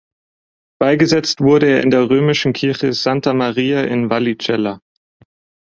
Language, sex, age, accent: German, male, 19-29, Deutschland Deutsch